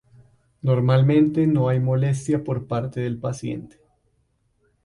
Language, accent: Spanish, Caribe: Cuba, Venezuela, Puerto Rico, República Dominicana, Panamá, Colombia caribeña, México caribeño, Costa del golfo de México